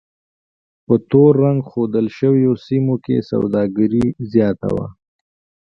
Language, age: Pashto, 19-29